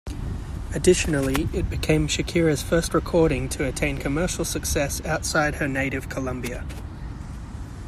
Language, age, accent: English, 30-39, Australian English